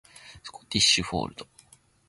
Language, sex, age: Japanese, male, 19-29